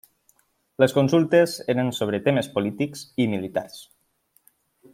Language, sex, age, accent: Catalan, male, under 19, valencià